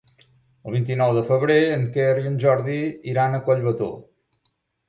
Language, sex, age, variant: Catalan, male, 40-49, Central